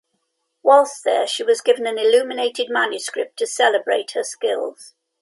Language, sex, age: English, female, 70-79